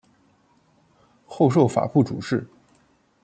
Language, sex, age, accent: Chinese, male, 30-39, 出生地：黑龙江省